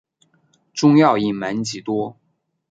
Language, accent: Chinese, 出生地：浙江省